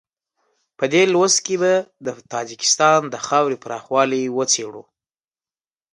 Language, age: Pashto, 19-29